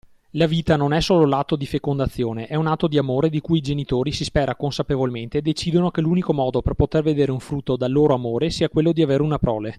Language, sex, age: Italian, male, 19-29